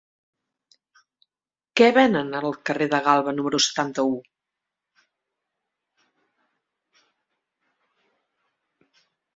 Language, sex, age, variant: Catalan, female, 50-59, Central